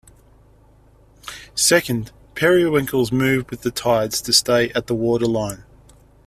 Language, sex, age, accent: English, male, 30-39, Australian English